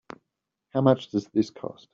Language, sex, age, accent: English, male, 50-59, Australian English